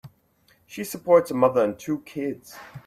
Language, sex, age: English, male, 19-29